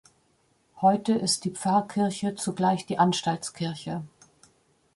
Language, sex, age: German, female, 50-59